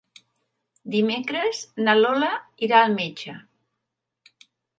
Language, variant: Catalan, Central